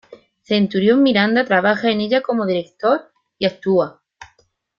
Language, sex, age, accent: Spanish, female, 40-49, España: Sur peninsular (Andalucia, Extremadura, Murcia)